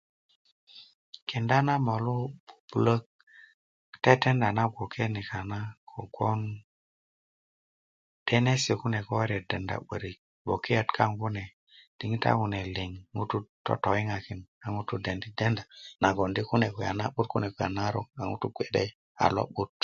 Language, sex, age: Kuku, male, 30-39